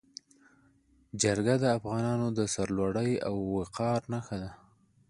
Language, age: Pashto, 30-39